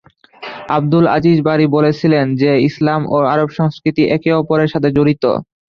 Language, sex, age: Bengali, male, under 19